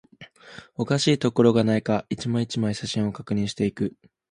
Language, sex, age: Japanese, male, under 19